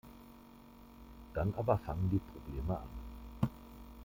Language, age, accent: German, 50-59, Deutschland Deutsch